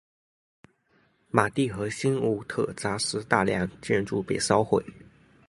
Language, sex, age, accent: Chinese, male, 19-29, 出生地：福建省